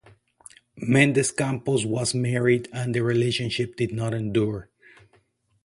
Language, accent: English, United States English